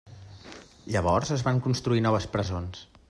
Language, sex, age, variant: Catalan, male, 30-39, Central